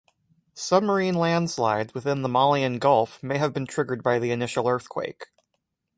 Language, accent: English, United States English